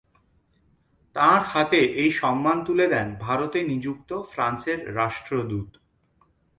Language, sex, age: Bengali, male, 30-39